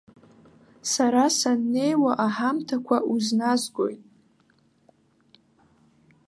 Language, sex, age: Abkhazian, female, under 19